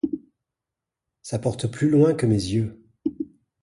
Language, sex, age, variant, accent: French, male, 40-49, Français d'Europe, Français de Belgique